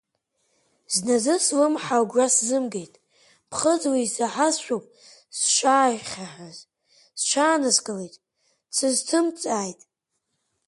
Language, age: Abkhazian, under 19